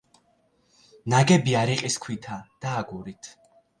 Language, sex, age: Georgian, male, 19-29